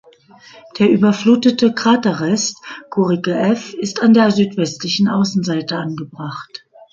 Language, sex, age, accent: German, female, 50-59, Deutschland Deutsch